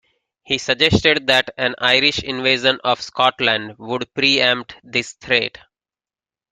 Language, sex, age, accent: English, male, 40-49, United States English